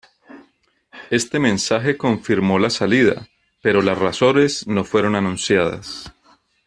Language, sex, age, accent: Spanish, male, 40-49, Andino-Pacífico: Colombia, Perú, Ecuador, oeste de Bolivia y Venezuela andina